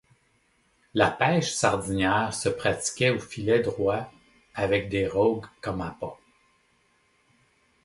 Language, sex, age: French, male, 50-59